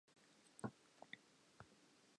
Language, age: Southern Sotho, 19-29